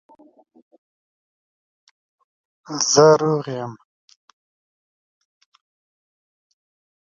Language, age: Pashto, 30-39